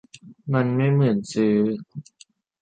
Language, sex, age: Thai, male, under 19